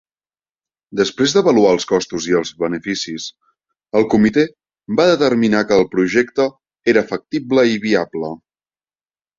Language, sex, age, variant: Catalan, male, 19-29, Central